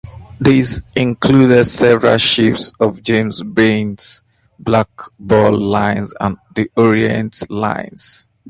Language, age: English, 30-39